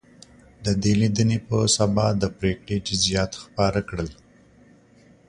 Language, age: Pashto, 30-39